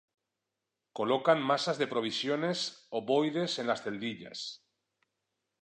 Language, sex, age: Spanish, male, 40-49